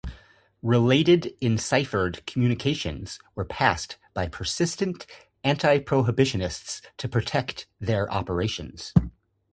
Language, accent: English, United States English